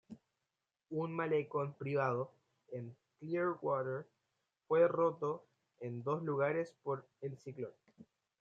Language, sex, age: Spanish, male, 19-29